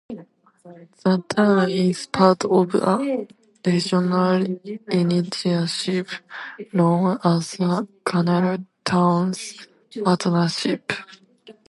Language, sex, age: English, female, under 19